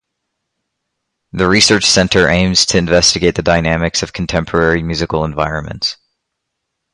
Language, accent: English, United States English